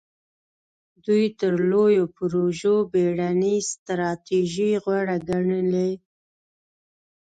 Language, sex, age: Pashto, female, 19-29